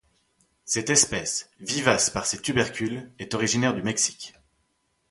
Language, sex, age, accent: French, male, 30-39, Français de Belgique